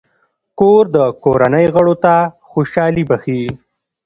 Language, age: Pashto, 30-39